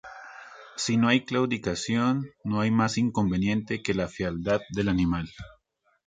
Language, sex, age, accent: Spanish, male, 30-39, Andino-Pacífico: Colombia, Perú, Ecuador, oeste de Bolivia y Venezuela andina